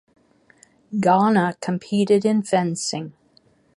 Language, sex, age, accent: English, female, 60-69, United States English